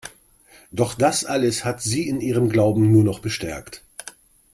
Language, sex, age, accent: German, male, 50-59, Deutschland Deutsch